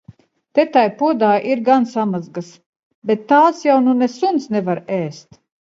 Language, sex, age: Latvian, female, 50-59